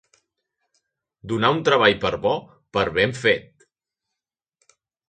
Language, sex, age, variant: Catalan, male, 30-39, Central